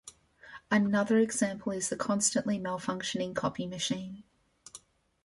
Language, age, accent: English, 50-59, Australian English